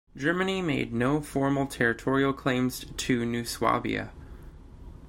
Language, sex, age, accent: English, male, 19-29, United States English